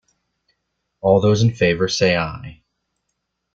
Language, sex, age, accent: English, male, 19-29, United States English